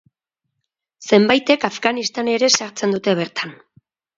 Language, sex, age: Basque, female, 40-49